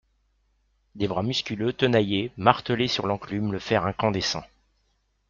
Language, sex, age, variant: French, male, 40-49, Français de métropole